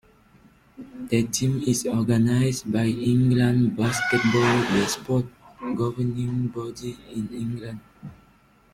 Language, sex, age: English, female, 30-39